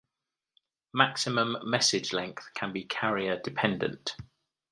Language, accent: English, England English